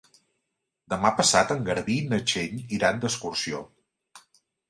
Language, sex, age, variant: Catalan, male, 40-49, Central